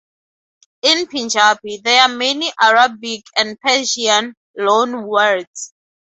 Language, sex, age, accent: English, female, 19-29, Southern African (South Africa, Zimbabwe, Namibia)